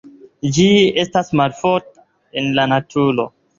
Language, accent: Esperanto, Internacia